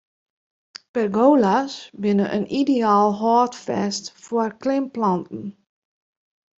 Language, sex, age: Western Frisian, female, 40-49